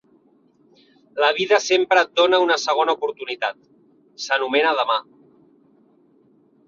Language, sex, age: Catalan, male, 40-49